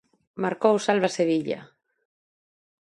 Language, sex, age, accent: Galician, female, 40-49, Normativo (estándar)